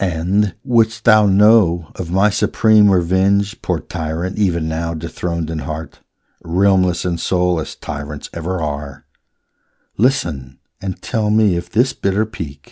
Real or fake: real